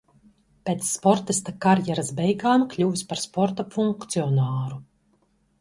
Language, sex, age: Latvian, female, 30-39